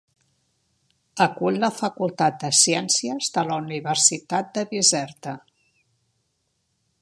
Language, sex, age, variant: Catalan, female, 70-79, Central